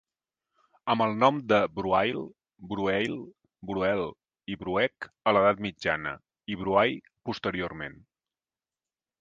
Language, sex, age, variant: Catalan, male, 50-59, Central